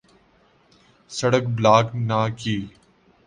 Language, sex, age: Urdu, male, 19-29